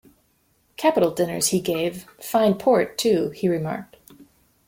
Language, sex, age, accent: English, female, 30-39, United States English